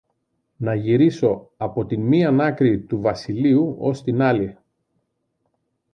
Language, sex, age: Greek, male, 40-49